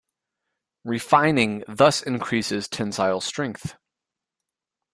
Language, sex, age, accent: English, male, 19-29, United States English